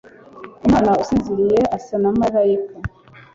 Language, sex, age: Kinyarwanda, female, 30-39